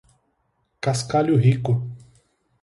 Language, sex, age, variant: Portuguese, male, 19-29, Portuguese (Brasil)